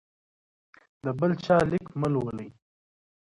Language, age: Pashto, 19-29